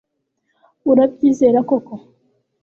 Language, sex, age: Kinyarwanda, female, 19-29